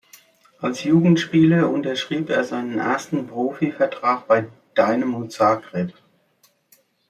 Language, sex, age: German, female, 60-69